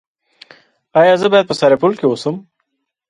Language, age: Pashto, 30-39